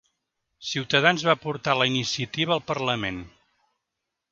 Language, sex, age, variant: Catalan, male, 50-59, Central